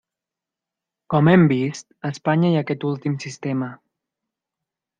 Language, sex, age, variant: Catalan, male, 19-29, Central